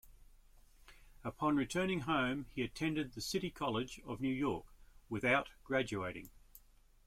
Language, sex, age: English, male, 60-69